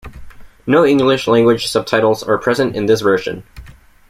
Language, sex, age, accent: English, male, under 19, United States English